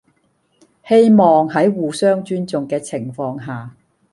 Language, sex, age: Cantonese, female, 60-69